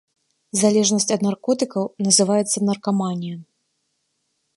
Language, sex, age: Belarusian, female, 30-39